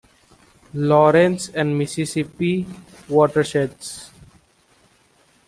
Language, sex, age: English, male, 19-29